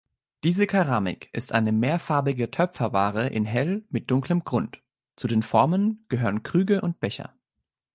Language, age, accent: German, 19-29, Deutschland Deutsch